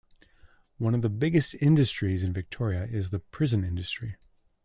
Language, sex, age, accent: English, male, 30-39, Canadian English